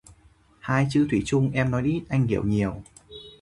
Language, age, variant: Vietnamese, 19-29, Hà Nội